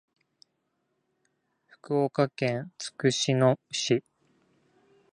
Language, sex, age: Japanese, male, 19-29